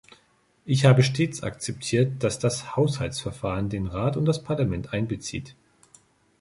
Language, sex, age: German, male, 40-49